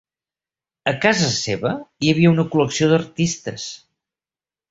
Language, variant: Catalan, Central